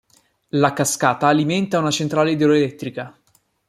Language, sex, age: Italian, male, 19-29